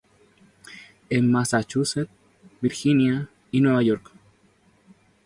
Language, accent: Spanish, Chileno: Chile, Cuyo